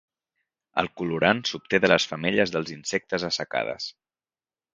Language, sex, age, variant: Catalan, male, 30-39, Central